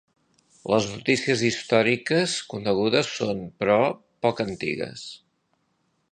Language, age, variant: Catalan, 60-69, Central